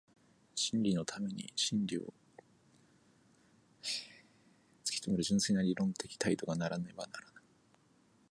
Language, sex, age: Japanese, male, 19-29